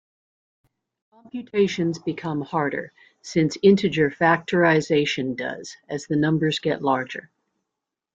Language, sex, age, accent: English, female, 40-49, United States English